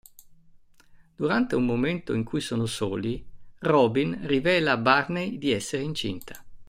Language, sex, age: Italian, male, 50-59